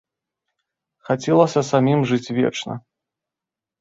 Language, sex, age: Belarusian, male, 30-39